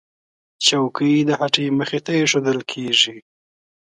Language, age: Pashto, 19-29